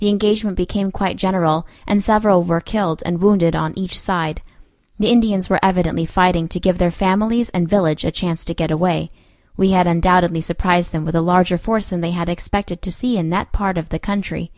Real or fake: real